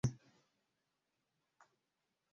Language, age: Pashto, 19-29